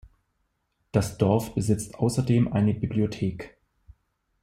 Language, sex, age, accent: German, male, 30-39, Deutschland Deutsch